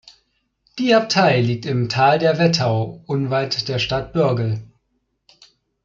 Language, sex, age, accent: German, male, 19-29, Deutschland Deutsch